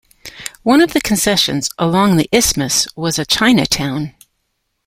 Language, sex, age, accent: English, female, 50-59, Canadian English